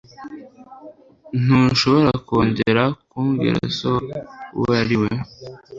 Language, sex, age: Kinyarwanda, male, under 19